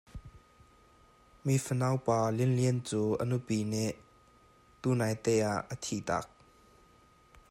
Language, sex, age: Hakha Chin, male, 19-29